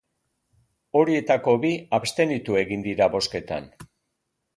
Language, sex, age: Basque, male, 60-69